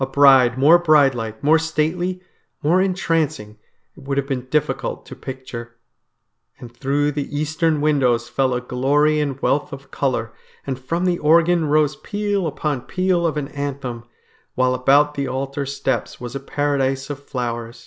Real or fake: real